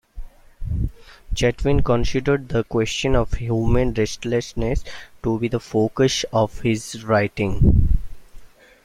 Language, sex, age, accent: English, male, 19-29, United States English